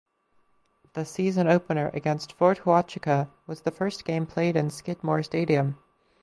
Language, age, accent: English, 19-29, United States English